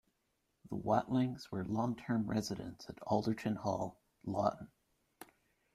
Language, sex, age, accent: English, male, 19-29, United States English